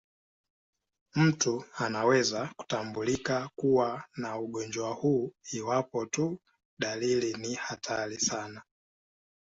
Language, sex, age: Swahili, male, 19-29